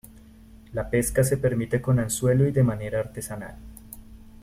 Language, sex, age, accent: Spanish, male, 30-39, Caribe: Cuba, Venezuela, Puerto Rico, República Dominicana, Panamá, Colombia caribeña, México caribeño, Costa del golfo de México